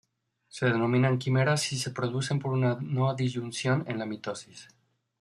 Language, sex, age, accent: Spanish, male, 30-39, México